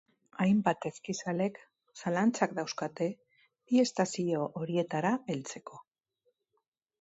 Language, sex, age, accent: Basque, female, 50-59, Mendebalekoa (Araba, Bizkaia, Gipuzkoako mendebaleko herri batzuk)